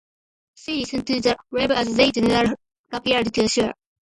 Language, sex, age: Japanese, female, 19-29